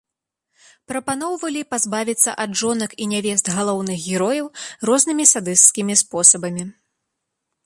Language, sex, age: Belarusian, female, 19-29